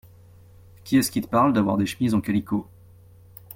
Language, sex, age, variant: French, male, 30-39, Français de métropole